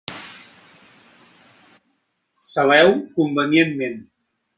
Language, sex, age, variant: Catalan, male, 60-69, Central